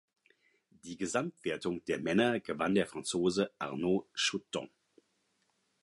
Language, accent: German, Deutschland Deutsch